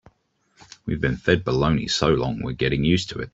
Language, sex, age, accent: English, male, 30-39, England English